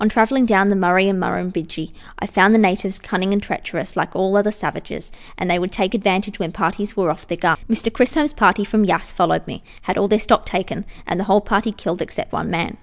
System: none